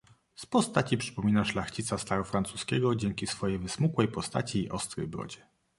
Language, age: Polish, 40-49